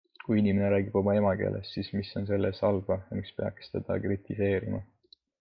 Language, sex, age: Estonian, male, 19-29